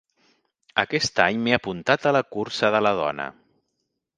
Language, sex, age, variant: Catalan, male, 40-49, Central